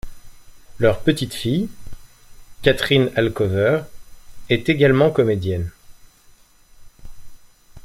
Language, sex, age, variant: French, male, 19-29, Français de métropole